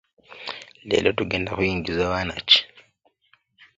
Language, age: Ganda, under 19